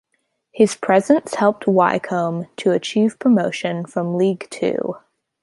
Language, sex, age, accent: English, female, under 19, United States English